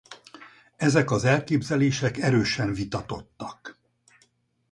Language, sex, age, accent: Hungarian, male, 70-79, budapesti